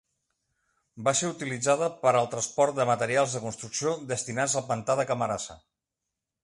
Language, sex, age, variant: Catalan, male, 50-59, Central